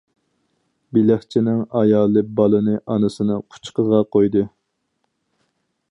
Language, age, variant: Uyghur, 30-39, ئۇيغۇر تىلى